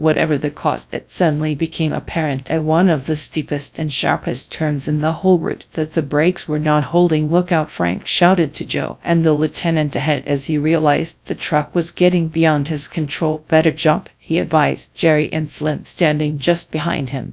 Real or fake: fake